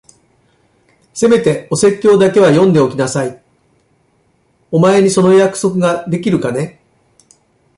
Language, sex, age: Japanese, male, 50-59